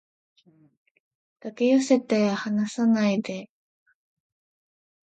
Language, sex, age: Japanese, female, 19-29